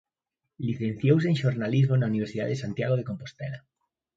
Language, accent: Galician, Central (gheada)